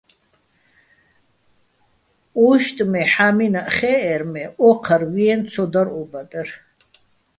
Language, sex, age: Bats, female, 60-69